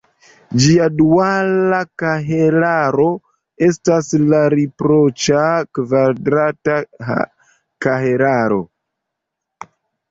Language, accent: Esperanto, Internacia